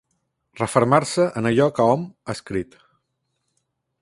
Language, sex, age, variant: Catalan, male, 30-39, Central